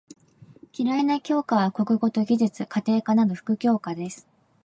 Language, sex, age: Japanese, female, 19-29